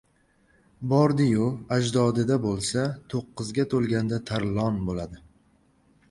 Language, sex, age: Uzbek, male, 19-29